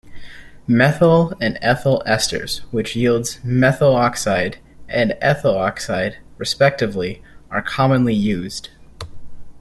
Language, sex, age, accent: English, male, 19-29, United States English